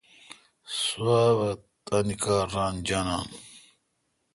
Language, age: Kalkoti, 50-59